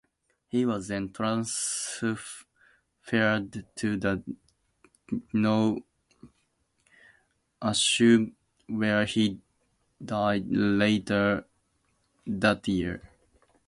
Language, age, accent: English, 19-29, United States English